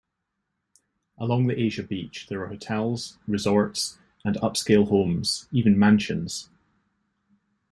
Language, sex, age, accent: English, male, 30-39, Scottish English